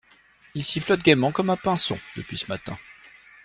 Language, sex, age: French, male, 40-49